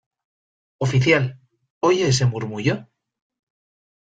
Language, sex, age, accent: Spanish, male, 30-39, España: Norte peninsular (Asturias, Castilla y León, Cantabria, País Vasco, Navarra, Aragón, La Rioja, Guadalajara, Cuenca)